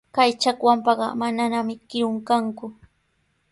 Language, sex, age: Sihuas Ancash Quechua, female, 19-29